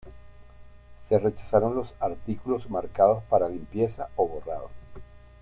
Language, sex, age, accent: Spanish, male, 50-59, Caribe: Cuba, Venezuela, Puerto Rico, República Dominicana, Panamá, Colombia caribeña, México caribeño, Costa del golfo de México